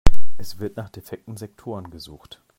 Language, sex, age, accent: German, male, 40-49, Deutschland Deutsch